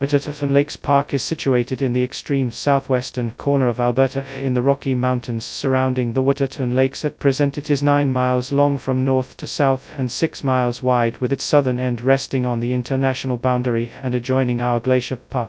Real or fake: fake